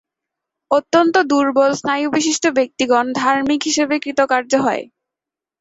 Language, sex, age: Bengali, female, 19-29